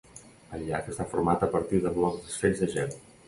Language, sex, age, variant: Catalan, male, 40-49, Nord-Occidental